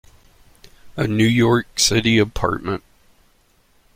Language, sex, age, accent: English, male, 30-39, United States English